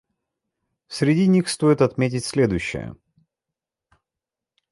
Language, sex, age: Russian, male, 30-39